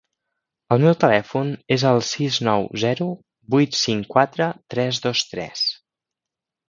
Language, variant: Catalan, Central